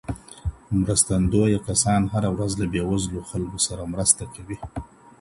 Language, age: Pashto, 40-49